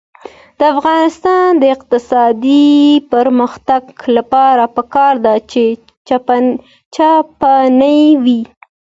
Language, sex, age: Pashto, female, 19-29